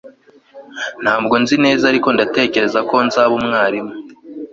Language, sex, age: Kinyarwanda, male, 19-29